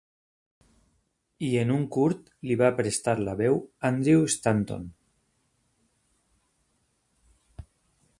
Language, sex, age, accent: Catalan, male, 40-49, valencià